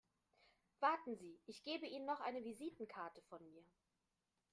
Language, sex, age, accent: German, female, 50-59, Deutschland Deutsch